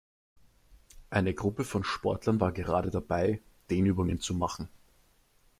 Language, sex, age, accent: German, male, 19-29, Österreichisches Deutsch